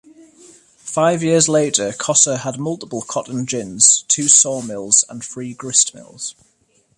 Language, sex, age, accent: English, male, 19-29, England English